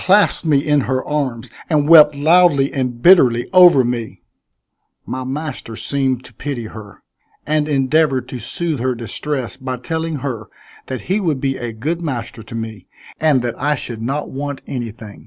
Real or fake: real